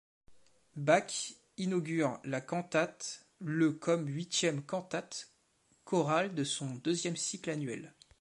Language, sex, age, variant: French, male, 19-29, Français de métropole